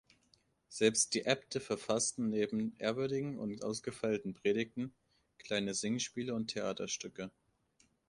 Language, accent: German, Deutschland Deutsch